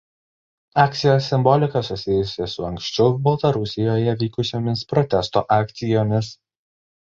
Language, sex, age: Lithuanian, male, 19-29